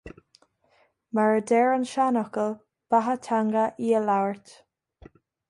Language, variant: Irish, Gaeilge na Mumhan